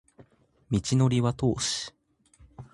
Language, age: Japanese, 19-29